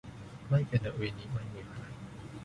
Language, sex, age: Japanese, male, 19-29